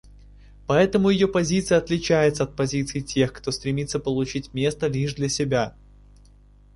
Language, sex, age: Russian, male, 19-29